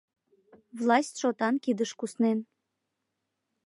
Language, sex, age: Mari, female, 19-29